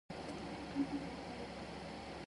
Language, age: English, 19-29